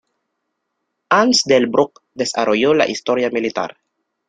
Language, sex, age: Spanish, male, 19-29